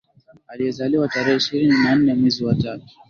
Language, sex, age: Swahili, male, 19-29